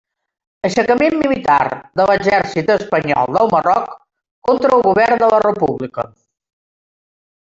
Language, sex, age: Catalan, female, 60-69